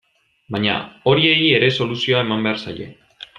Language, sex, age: Basque, male, 19-29